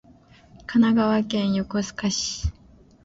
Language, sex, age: Japanese, female, 19-29